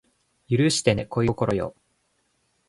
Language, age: Japanese, 19-29